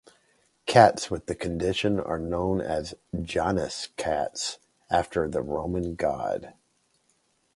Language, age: English, 50-59